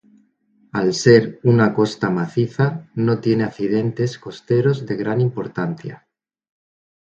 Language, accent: Spanish, España: Centro-Sur peninsular (Madrid, Toledo, Castilla-La Mancha)